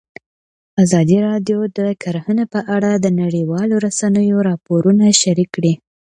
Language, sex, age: Pashto, female, 19-29